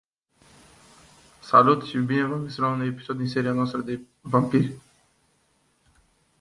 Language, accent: English, United States English